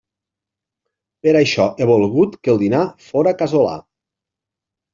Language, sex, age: Catalan, male, 40-49